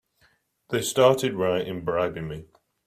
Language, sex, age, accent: English, male, 19-29, England English